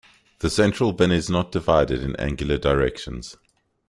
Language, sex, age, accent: English, male, 30-39, Southern African (South Africa, Zimbabwe, Namibia)